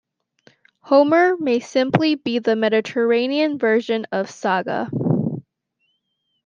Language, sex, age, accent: English, female, under 19, United States English